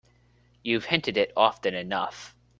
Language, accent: English, United States English